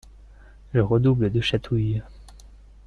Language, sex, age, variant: French, male, 19-29, Français de métropole